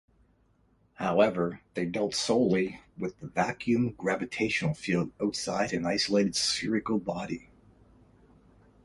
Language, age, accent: English, 60-69, Canadian English